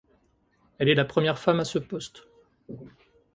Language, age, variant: French, 50-59, Français de métropole